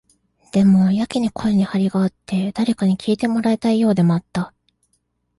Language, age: Japanese, 19-29